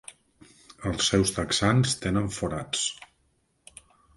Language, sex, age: Catalan, male, 40-49